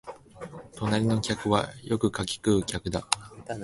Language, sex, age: Japanese, male, 19-29